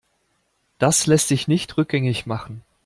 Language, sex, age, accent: German, male, 40-49, Deutschland Deutsch